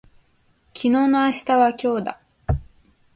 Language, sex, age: Japanese, female, under 19